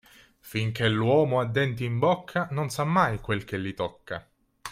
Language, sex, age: Italian, male, 19-29